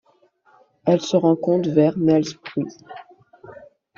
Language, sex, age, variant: French, male, under 19, Français de métropole